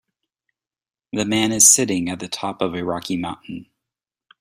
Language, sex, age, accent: English, male, 30-39, United States English